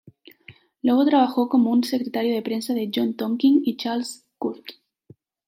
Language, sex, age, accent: Spanish, female, 19-29, España: Centro-Sur peninsular (Madrid, Toledo, Castilla-La Mancha)